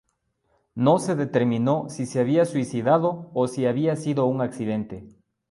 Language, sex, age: Spanish, male, 40-49